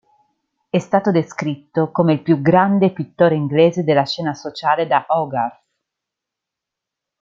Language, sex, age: Italian, female, 30-39